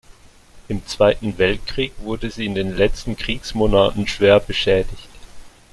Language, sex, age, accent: German, male, 30-39, Schweizerdeutsch